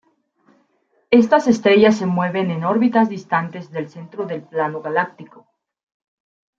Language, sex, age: Spanish, female, 19-29